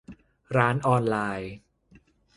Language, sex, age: Thai, male, 30-39